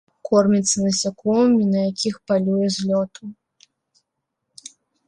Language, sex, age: Belarusian, female, 19-29